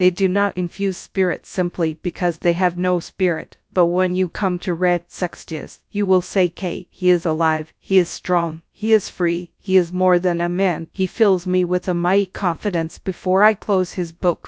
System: TTS, GradTTS